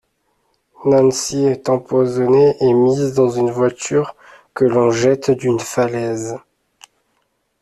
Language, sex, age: French, male, 19-29